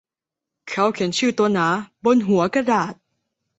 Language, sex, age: Thai, female, under 19